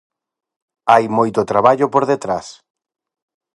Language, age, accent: Galician, 30-39, Oriental (común en zona oriental)